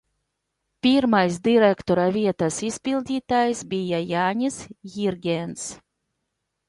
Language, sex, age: Latvian, female, 40-49